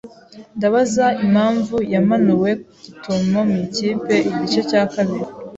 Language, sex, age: Kinyarwanda, female, 19-29